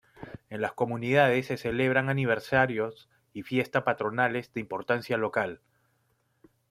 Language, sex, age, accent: Spanish, male, 40-49, Andino-Pacífico: Colombia, Perú, Ecuador, oeste de Bolivia y Venezuela andina